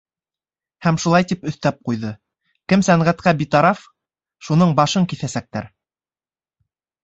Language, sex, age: Bashkir, male, 19-29